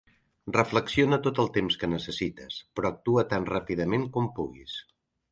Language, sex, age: Catalan, male, 60-69